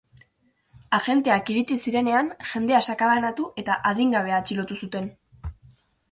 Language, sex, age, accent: Basque, female, under 19, Mendebalekoa (Araba, Bizkaia, Gipuzkoako mendebaleko herri batzuk)